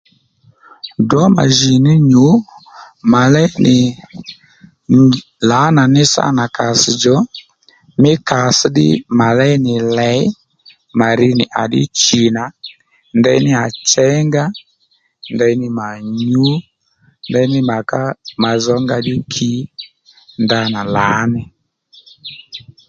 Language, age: Lendu, 40-49